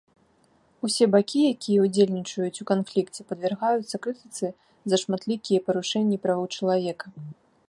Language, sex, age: Belarusian, female, 19-29